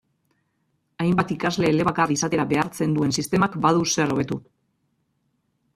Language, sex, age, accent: Basque, female, 40-49, Mendebalekoa (Araba, Bizkaia, Gipuzkoako mendebaleko herri batzuk)